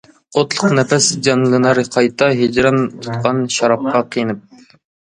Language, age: Uyghur, 19-29